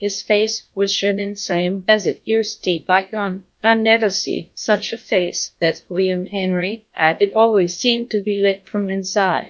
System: TTS, GlowTTS